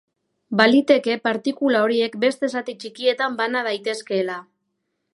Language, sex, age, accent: Basque, female, 19-29, Mendebalekoa (Araba, Bizkaia, Gipuzkoako mendebaleko herri batzuk)